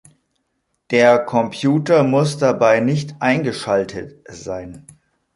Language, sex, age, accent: German, male, 30-39, Deutschland Deutsch